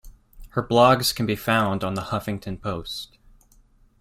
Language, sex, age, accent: English, male, 19-29, United States English